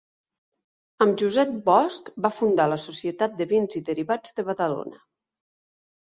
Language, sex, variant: Catalan, female, Nord-Occidental